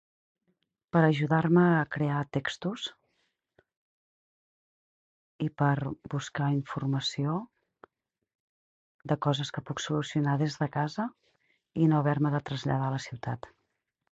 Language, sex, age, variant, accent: Catalan, female, 40-49, Central, Camp de Tarragona